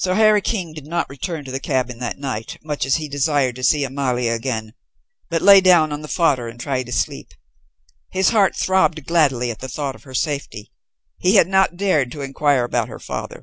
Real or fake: real